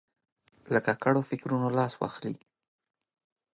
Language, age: Pashto, 19-29